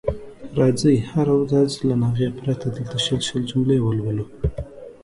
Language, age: Pashto, 19-29